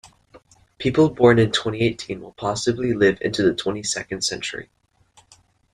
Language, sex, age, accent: English, male, under 19, United States English